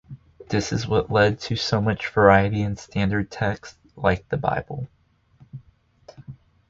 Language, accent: English, United States English